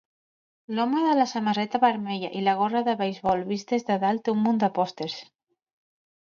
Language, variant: Catalan, Central